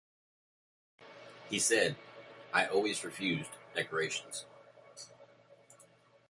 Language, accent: English, United States English